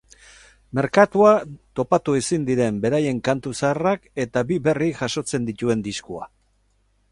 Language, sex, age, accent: Basque, male, 60-69, Mendebalekoa (Araba, Bizkaia, Gipuzkoako mendebaleko herri batzuk)